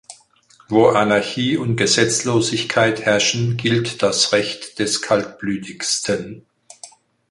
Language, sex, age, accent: German, male, 60-69, Deutschland Deutsch